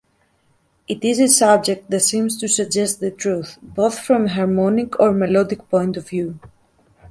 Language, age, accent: English, 30-39, United States English